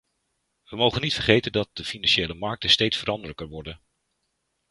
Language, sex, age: Dutch, male, 40-49